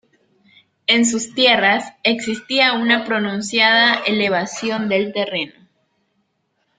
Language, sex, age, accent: Spanish, female, 19-29, Andino-Pacífico: Colombia, Perú, Ecuador, oeste de Bolivia y Venezuela andina